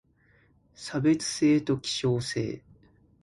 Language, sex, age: Japanese, male, 30-39